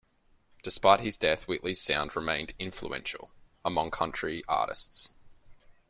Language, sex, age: English, male, 30-39